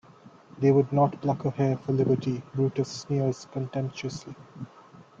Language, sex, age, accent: English, male, 19-29, India and South Asia (India, Pakistan, Sri Lanka)